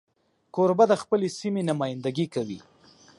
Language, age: Pashto, 30-39